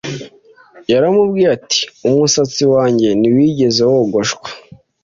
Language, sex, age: Kinyarwanda, male, 19-29